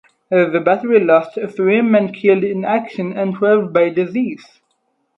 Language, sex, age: English, male, 19-29